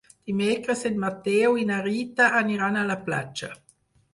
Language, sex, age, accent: Catalan, female, 50-59, aprenent (recent, des d'altres llengües)